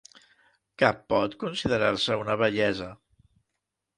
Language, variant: Catalan, Central